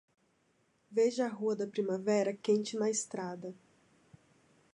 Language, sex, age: Portuguese, female, 40-49